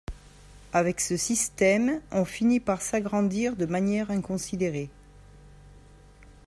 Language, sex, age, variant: French, female, 60-69, Français de métropole